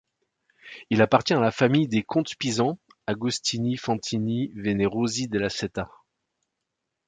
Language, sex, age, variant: French, male, 60-69, Français de métropole